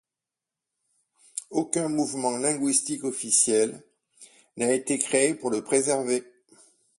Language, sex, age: French, male, 60-69